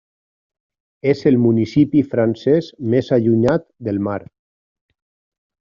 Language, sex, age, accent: Catalan, male, 40-49, valencià